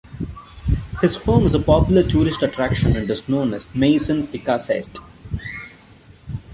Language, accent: English, India and South Asia (India, Pakistan, Sri Lanka)